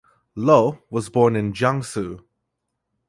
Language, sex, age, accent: English, male, 19-29, Canadian English